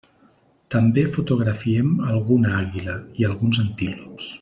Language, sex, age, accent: Catalan, male, 40-49, valencià